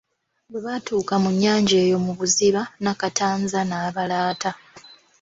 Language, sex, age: Ganda, female, 19-29